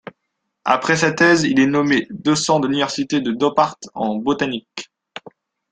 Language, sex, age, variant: French, male, under 19, Français de métropole